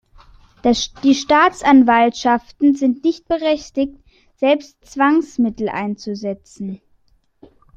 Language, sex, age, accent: German, male, under 19, Deutschland Deutsch